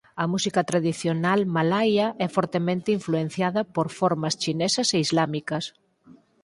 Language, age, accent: Galician, 40-49, Oriental (común en zona oriental)